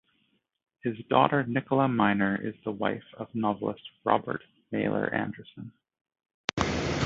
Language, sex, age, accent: English, male, 30-39, Canadian English